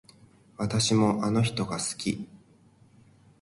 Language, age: Japanese, 30-39